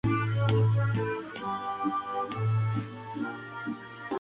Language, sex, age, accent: Spanish, male, 19-29, México